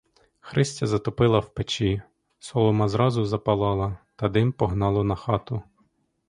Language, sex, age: Ukrainian, male, 19-29